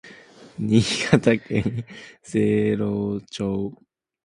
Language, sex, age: Japanese, male, under 19